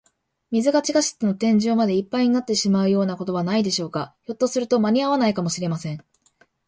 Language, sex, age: Japanese, female, 19-29